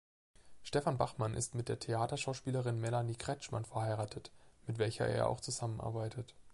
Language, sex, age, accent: German, male, 19-29, Deutschland Deutsch